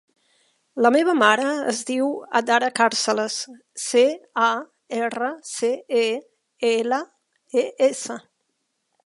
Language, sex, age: Catalan, female, 50-59